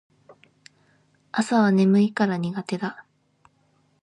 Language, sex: Japanese, female